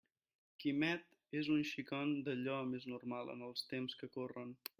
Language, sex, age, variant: Catalan, male, 19-29, Central